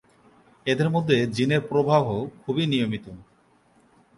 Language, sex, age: Bengali, male, 30-39